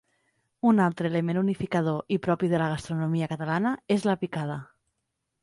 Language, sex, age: Catalan, female, 30-39